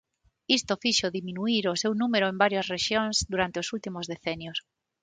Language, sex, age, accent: Galician, female, 40-49, Normativo (estándar); Neofalante